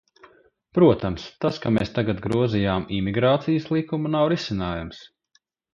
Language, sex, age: Latvian, male, 30-39